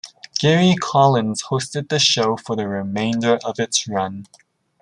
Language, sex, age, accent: English, male, 19-29, Canadian English